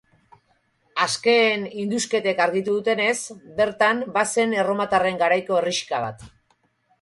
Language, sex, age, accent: Basque, female, 40-49, Erdialdekoa edo Nafarra (Gipuzkoa, Nafarroa)